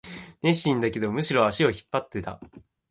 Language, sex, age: Japanese, male, 19-29